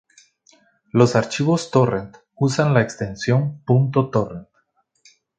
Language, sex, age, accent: Spanish, male, 19-29, América central